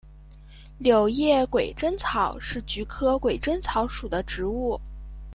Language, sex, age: Chinese, female, under 19